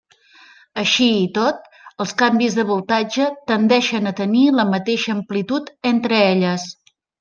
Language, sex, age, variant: Catalan, female, 50-59, Central